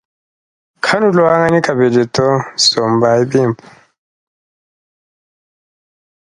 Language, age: Luba-Lulua, 30-39